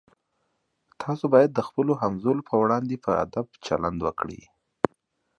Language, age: Pashto, 19-29